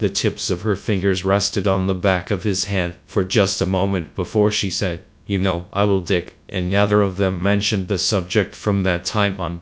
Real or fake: fake